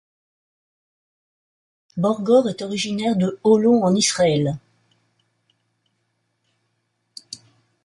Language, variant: French, Français de métropole